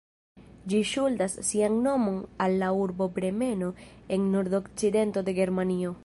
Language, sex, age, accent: Esperanto, female, under 19, Internacia